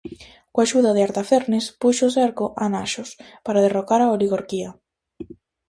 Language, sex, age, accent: Galician, female, 19-29, Atlántico (seseo e gheada)